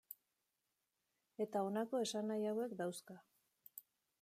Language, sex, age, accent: Basque, female, 50-59, Mendebalekoa (Araba, Bizkaia, Gipuzkoako mendebaleko herri batzuk)